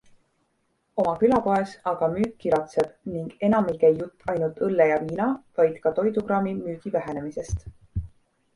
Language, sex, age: Estonian, female, 19-29